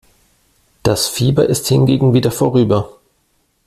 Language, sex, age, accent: German, male, 40-49, Deutschland Deutsch